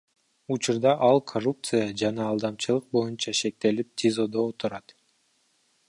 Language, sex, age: Kyrgyz, male, 19-29